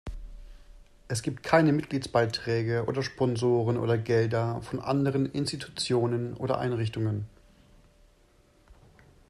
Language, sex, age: German, male, 30-39